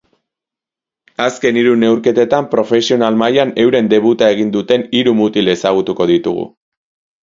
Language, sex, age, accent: Basque, male, 19-29, Mendebalekoa (Araba, Bizkaia, Gipuzkoako mendebaleko herri batzuk)